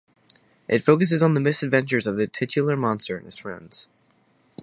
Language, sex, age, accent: English, male, under 19, United States English